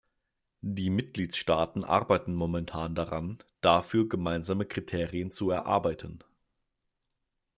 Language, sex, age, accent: German, male, 19-29, Deutschland Deutsch